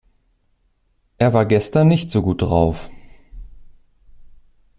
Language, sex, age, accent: German, male, 19-29, Deutschland Deutsch